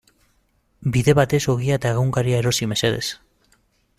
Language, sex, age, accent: Basque, male, 30-39, Mendebalekoa (Araba, Bizkaia, Gipuzkoako mendebaleko herri batzuk)